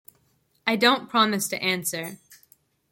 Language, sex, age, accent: English, female, under 19, United States English